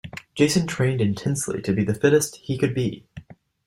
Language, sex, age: English, male, 19-29